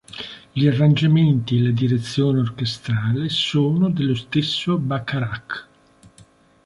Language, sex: Italian, male